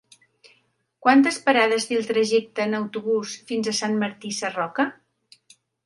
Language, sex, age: Catalan, female, 60-69